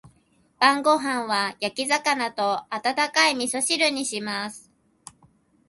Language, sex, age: Japanese, female, 19-29